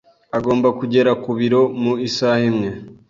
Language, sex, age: Kinyarwanda, male, 19-29